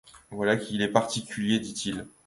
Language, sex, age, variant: French, male, 19-29, Français de métropole